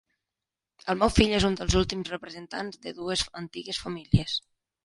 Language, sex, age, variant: Catalan, female, 19-29, Nord-Occidental